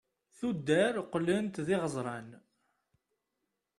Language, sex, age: Kabyle, male, 30-39